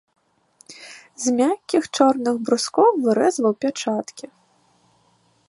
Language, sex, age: Belarusian, female, 19-29